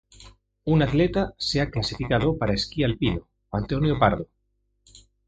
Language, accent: Spanish, España: Centro-Sur peninsular (Madrid, Toledo, Castilla-La Mancha)